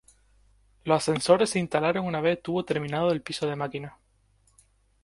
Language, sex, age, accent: Spanish, male, 19-29, España: Islas Canarias